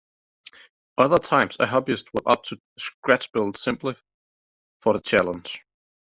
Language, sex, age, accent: English, male, 30-39, United States English